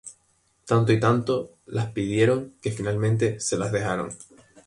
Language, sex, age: Spanish, male, 19-29